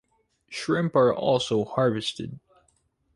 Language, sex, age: English, male, under 19